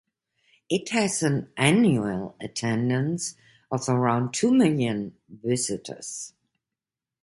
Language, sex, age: English, female, 50-59